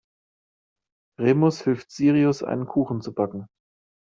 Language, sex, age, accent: German, male, 30-39, Deutschland Deutsch